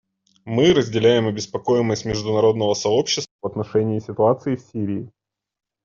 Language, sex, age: Russian, male, 30-39